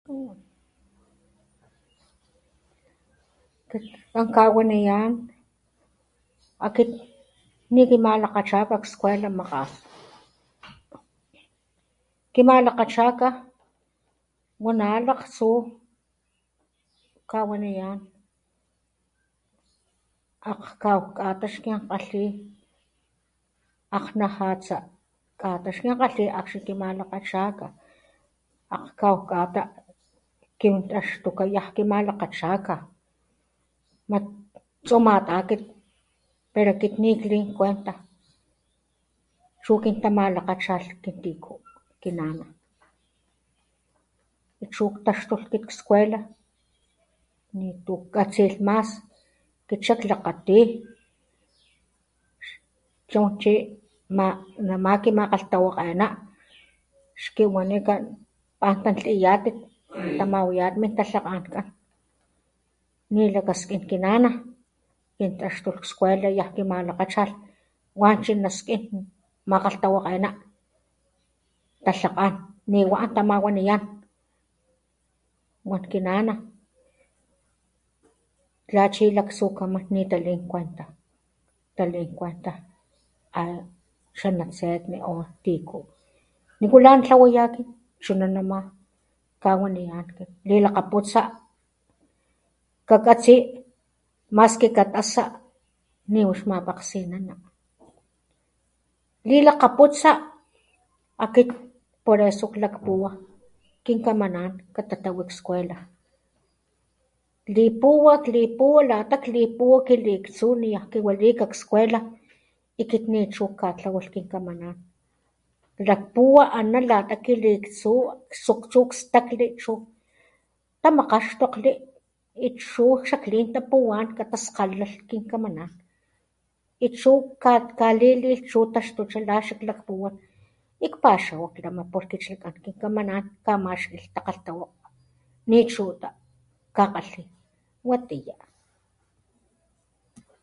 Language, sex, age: Papantla Totonac, female, 40-49